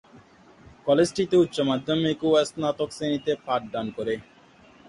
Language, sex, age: Bengali, male, 19-29